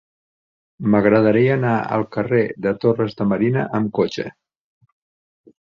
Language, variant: Catalan, Central